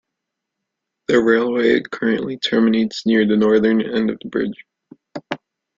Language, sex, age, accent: English, male, 19-29, United States English